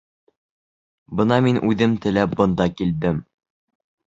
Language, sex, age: Bashkir, male, under 19